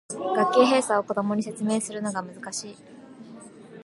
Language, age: Japanese, 19-29